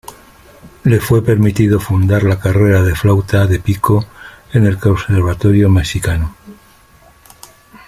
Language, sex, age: Spanish, male, 60-69